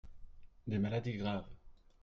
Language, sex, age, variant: French, male, 30-39, Français de métropole